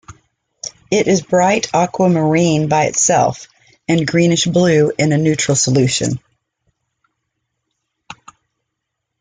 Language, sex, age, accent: English, female, 50-59, United States English